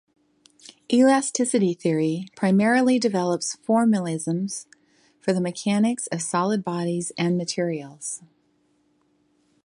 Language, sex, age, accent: English, female, 60-69, United States English